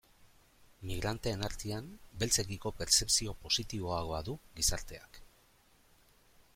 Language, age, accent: Basque, 50-59, Erdialdekoa edo Nafarra (Gipuzkoa, Nafarroa)